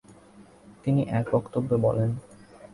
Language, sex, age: Bengali, male, 19-29